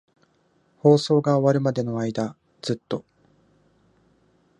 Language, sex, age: Japanese, male, 19-29